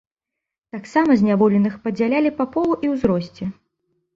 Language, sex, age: Belarusian, female, 30-39